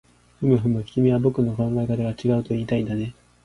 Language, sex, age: Japanese, male, 19-29